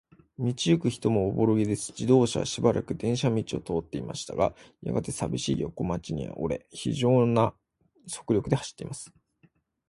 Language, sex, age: Japanese, male, 19-29